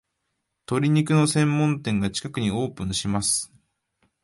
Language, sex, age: Japanese, male, 19-29